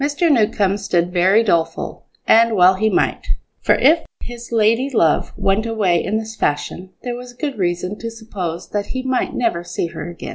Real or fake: real